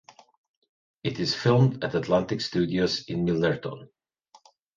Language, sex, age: English, male, 50-59